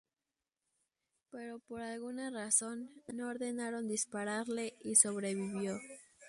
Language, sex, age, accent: Spanish, female, under 19, México